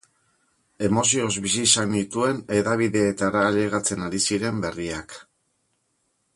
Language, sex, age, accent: Basque, male, 50-59, Mendebalekoa (Araba, Bizkaia, Gipuzkoako mendebaleko herri batzuk)